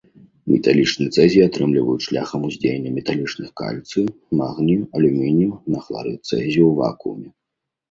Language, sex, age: Belarusian, male, 19-29